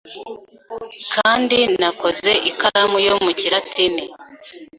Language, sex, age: Kinyarwanda, female, 19-29